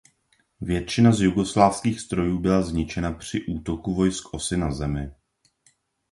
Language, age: Czech, 30-39